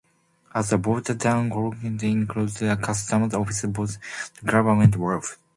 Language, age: English, 19-29